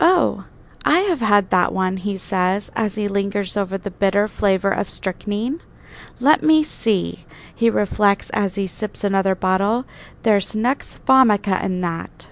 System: none